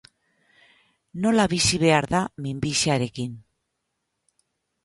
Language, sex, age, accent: Basque, female, 50-59, Mendebalekoa (Araba, Bizkaia, Gipuzkoako mendebaleko herri batzuk)